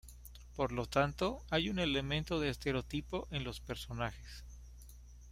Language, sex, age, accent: Spanish, male, 30-39, México